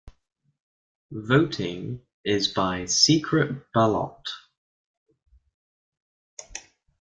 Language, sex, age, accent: English, male, under 19, England English